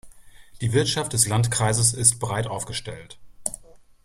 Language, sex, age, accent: German, male, 30-39, Deutschland Deutsch